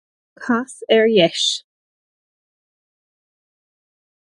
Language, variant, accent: Irish, Gaeilge na Mumhan, Cainteoir líofa, ní ó dhúchas